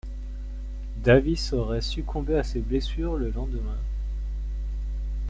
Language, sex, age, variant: French, male, 19-29, Français de métropole